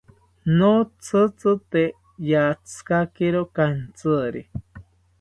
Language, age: South Ucayali Ashéninka, 30-39